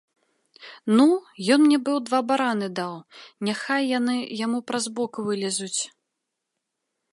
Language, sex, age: Belarusian, female, 19-29